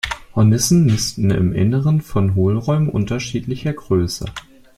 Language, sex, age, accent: German, male, 19-29, Deutschland Deutsch